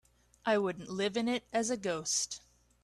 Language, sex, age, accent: English, female, 19-29, Canadian English